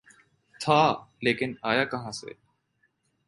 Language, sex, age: Urdu, male, 19-29